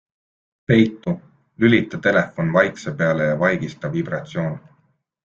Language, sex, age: Estonian, male, 19-29